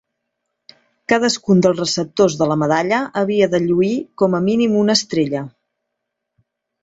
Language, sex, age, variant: Catalan, female, 40-49, Central